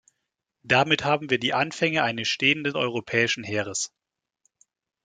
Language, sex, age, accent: German, male, 19-29, Deutschland Deutsch